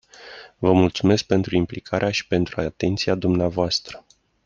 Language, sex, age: Romanian, male, 40-49